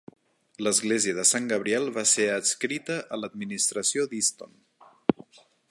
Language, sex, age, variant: Catalan, male, 40-49, Central